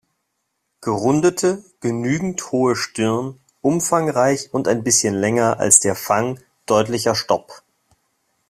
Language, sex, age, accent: German, male, 30-39, Deutschland Deutsch